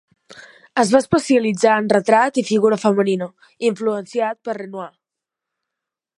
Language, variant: Catalan, Central